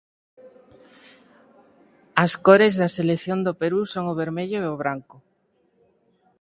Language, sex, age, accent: Galician, male, 19-29, Central (gheada)